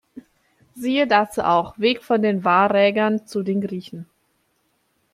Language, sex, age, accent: German, female, under 19, Deutschland Deutsch